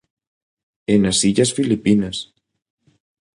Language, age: Galician, 30-39